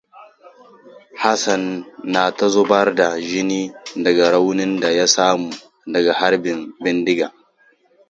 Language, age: Hausa, 19-29